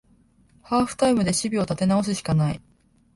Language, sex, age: Japanese, female, under 19